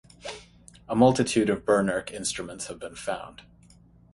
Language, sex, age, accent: English, male, 30-39, United States English; Canadian English